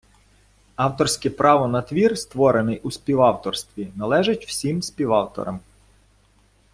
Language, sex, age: Ukrainian, male, 40-49